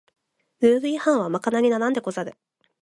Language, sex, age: Japanese, female, 19-29